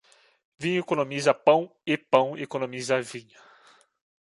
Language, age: Portuguese, 19-29